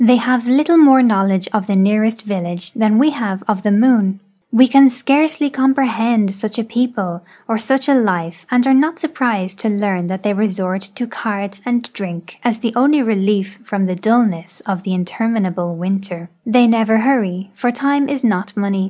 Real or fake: real